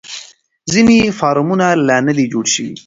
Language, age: Pashto, 19-29